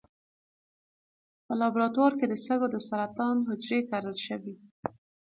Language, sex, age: Pashto, female, 19-29